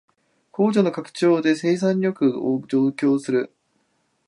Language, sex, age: Japanese, male, 19-29